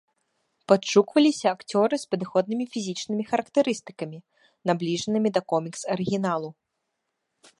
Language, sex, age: Belarusian, female, 19-29